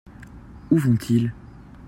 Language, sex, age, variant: French, male, under 19, Français de métropole